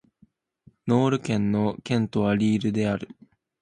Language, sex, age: Japanese, male, under 19